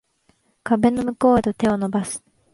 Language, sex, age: Japanese, female, 19-29